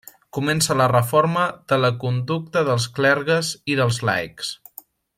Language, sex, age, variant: Catalan, male, 19-29, Central